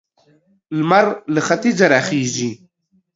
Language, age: Pashto, 19-29